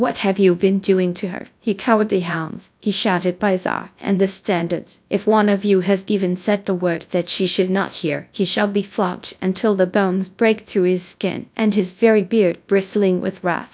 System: TTS, GradTTS